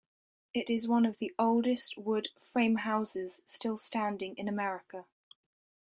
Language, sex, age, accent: English, female, 19-29, England English